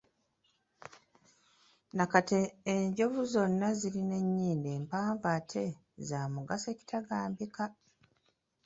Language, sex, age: Ganda, female, 40-49